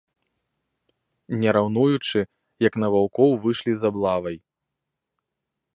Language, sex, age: Belarusian, male, 19-29